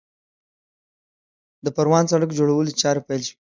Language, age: Pashto, 19-29